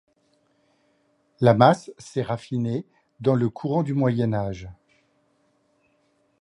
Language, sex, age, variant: French, male, 50-59, Français de métropole